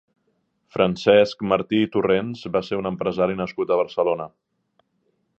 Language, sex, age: Catalan, male, 40-49